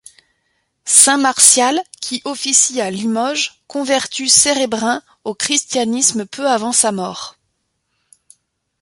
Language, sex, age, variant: French, female, 30-39, Français de métropole